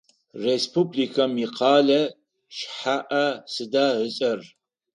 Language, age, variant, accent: Adyghe, 60-69, Адыгабзэ (Кирил, пстэумэ зэдыряе), Кıэмгуй (Çemguy)